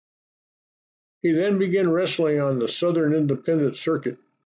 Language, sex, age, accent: English, male, 80-89, United States English